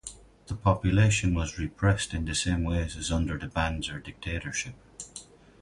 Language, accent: English, Irish English